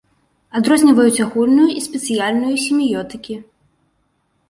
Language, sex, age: Belarusian, female, 30-39